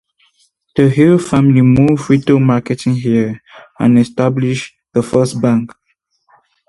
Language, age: English, 19-29